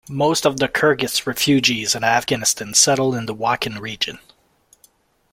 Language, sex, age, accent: English, male, 30-39, Canadian English